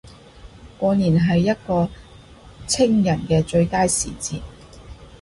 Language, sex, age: Cantonese, female, 30-39